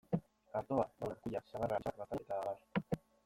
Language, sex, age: Basque, male, 19-29